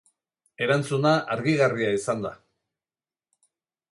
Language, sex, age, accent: Basque, male, 60-69, Erdialdekoa edo Nafarra (Gipuzkoa, Nafarroa)